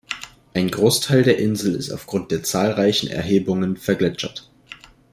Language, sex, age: German, male, under 19